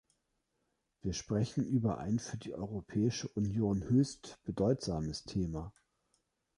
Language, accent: German, Deutschland Deutsch